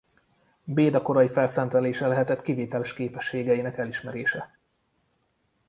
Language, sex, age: Hungarian, male, 30-39